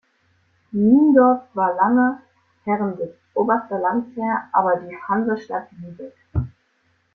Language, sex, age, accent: German, female, under 19, Deutschland Deutsch